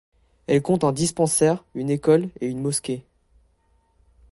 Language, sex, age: French, male, 19-29